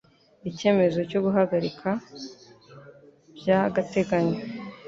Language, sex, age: Kinyarwanda, female, under 19